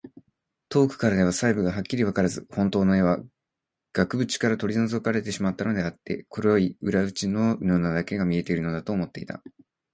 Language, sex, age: Japanese, male, 19-29